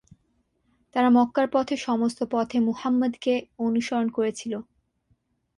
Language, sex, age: Bengali, female, 19-29